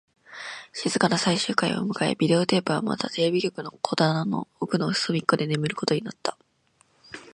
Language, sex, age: Japanese, female, 19-29